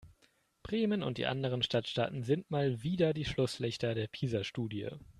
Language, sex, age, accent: German, male, 19-29, Deutschland Deutsch